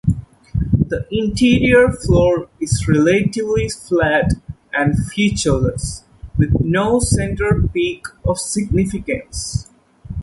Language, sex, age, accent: English, male, 19-29, India and South Asia (India, Pakistan, Sri Lanka)